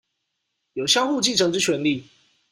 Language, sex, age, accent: Chinese, male, 30-39, 出生地：臺北市